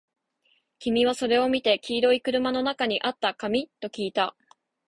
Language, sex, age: Japanese, female, 19-29